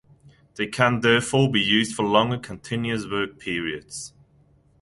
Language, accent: English, England English